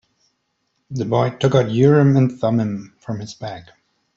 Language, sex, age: English, male, 30-39